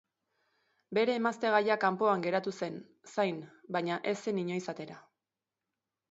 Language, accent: Basque, Erdialdekoa edo Nafarra (Gipuzkoa, Nafarroa)